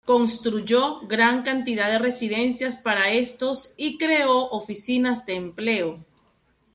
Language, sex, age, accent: Spanish, female, 40-49, Caribe: Cuba, Venezuela, Puerto Rico, República Dominicana, Panamá, Colombia caribeña, México caribeño, Costa del golfo de México